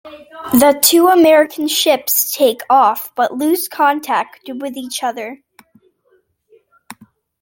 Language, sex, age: English, female, under 19